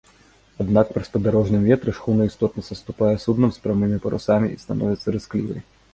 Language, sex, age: Belarusian, male, 30-39